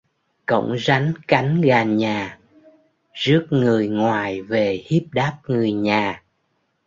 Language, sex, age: Vietnamese, male, 60-69